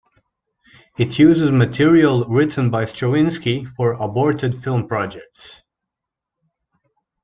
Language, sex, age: English, male, 19-29